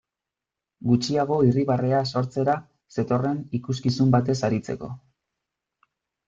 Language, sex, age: Basque, male, 30-39